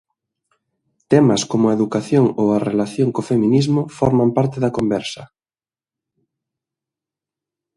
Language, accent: Galician, Oriental (común en zona oriental)